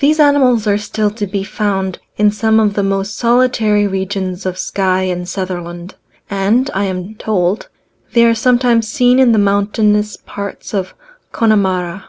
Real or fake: real